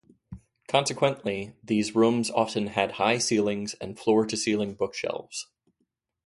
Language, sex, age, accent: English, male, 30-39, United States English